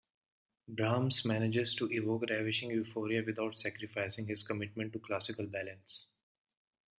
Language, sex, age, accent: English, male, 19-29, India and South Asia (India, Pakistan, Sri Lanka)